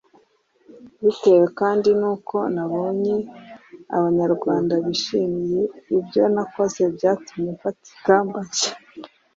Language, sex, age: Kinyarwanda, female, 30-39